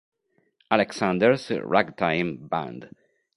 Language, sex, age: Italian, male, 40-49